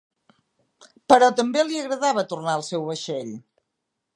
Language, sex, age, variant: Catalan, female, 50-59, Central